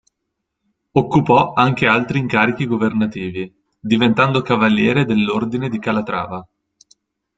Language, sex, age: Italian, male, 19-29